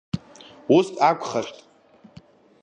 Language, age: Abkhazian, under 19